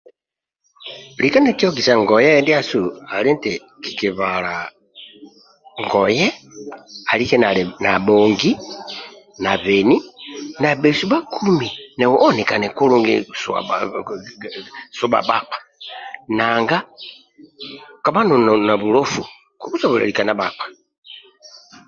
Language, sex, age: Amba (Uganda), male, 70-79